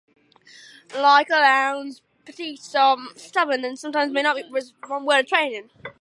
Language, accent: English, England English